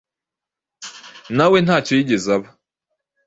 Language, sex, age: Kinyarwanda, male, 19-29